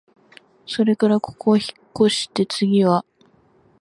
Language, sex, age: Japanese, female, under 19